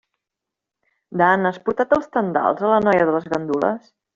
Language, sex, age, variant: Catalan, female, 30-39, Central